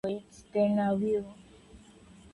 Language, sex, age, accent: English, female, 19-29, United States English